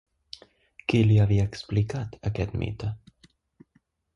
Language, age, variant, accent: Catalan, under 19, Central, central